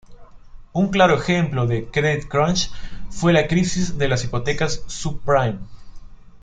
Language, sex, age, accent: Spanish, male, 30-39, Andino-Pacífico: Colombia, Perú, Ecuador, oeste de Bolivia y Venezuela andina